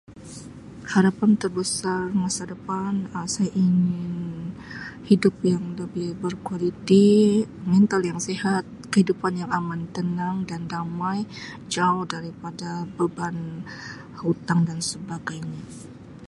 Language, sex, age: Sabah Malay, female, 40-49